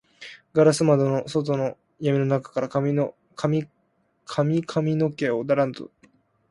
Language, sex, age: Japanese, male, 19-29